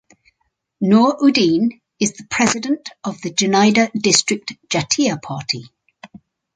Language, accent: English, England English